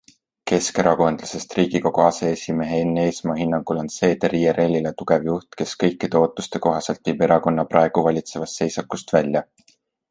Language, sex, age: Estonian, male, 19-29